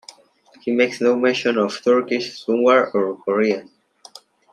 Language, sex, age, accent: English, male, under 19, United States English